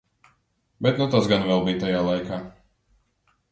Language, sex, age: Latvian, male, 30-39